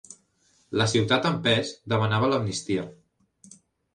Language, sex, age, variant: Catalan, male, under 19, Central